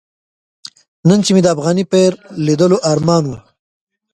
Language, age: Pashto, 19-29